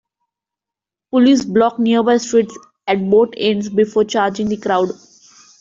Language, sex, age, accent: English, female, 19-29, India and South Asia (India, Pakistan, Sri Lanka)